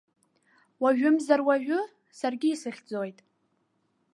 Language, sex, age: Abkhazian, female, under 19